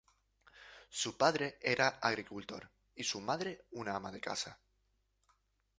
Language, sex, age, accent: Spanish, male, 19-29, España: Islas Canarias